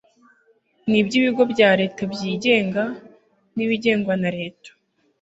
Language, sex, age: Kinyarwanda, female, 19-29